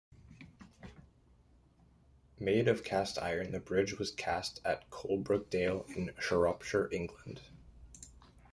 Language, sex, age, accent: English, male, 19-29, Canadian English